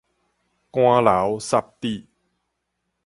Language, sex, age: Min Nan Chinese, male, 30-39